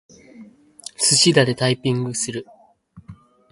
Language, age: Japanese, 19-29